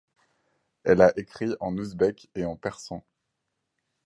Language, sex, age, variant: French, male, 19-29, Français de métropole